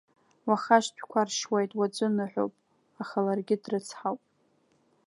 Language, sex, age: Abkhazian, female, 19-29